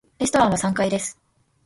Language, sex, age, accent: Japanese, female, under 19, 標準